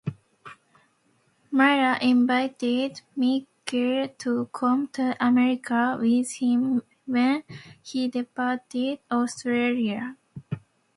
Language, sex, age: English, female, 19-29